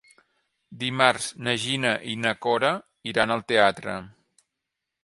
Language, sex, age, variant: Catalan, male, 40-49, Central